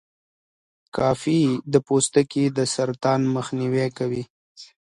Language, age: Pashto, 30-39